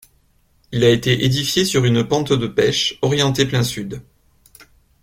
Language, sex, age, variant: French, male, 19-29, Français de métropole